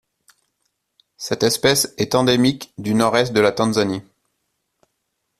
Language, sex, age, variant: French, male, 30-39, Français de métropole